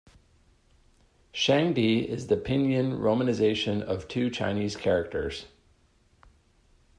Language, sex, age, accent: English, male, 40-49, United States English